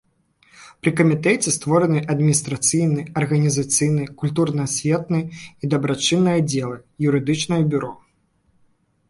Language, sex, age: Belarusian, male, 19-29